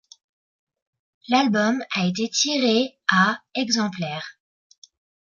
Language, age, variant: French, 30-39, Français de métropole